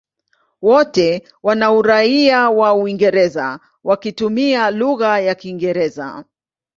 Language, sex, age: Swahili, female, 50-59